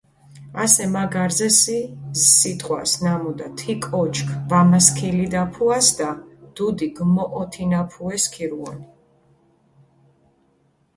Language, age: Mingrelian, 40-49